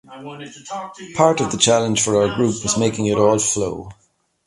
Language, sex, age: English, male, 40-49